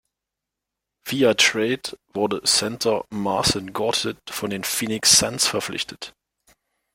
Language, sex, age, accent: German, male, 30-39, Deutschland Deutsch